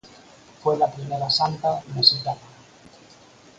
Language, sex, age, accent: Spanish, male, 50-59, España: Norte peninsular (Asturias, Castilla y León, Cantabria, País Vasco, Navarra, Aragón, La Rioja, Guadalajara, Cuenca)